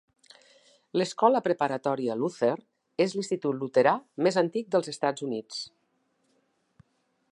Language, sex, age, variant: Catalan, female, 50-59, Nord-Occidental